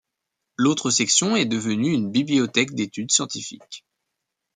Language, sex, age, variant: French, male, 19-29, Français de métropole